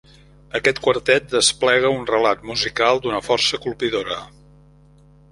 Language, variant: Catalan, Central